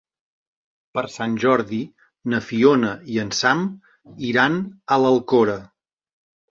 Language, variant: Catalan, Central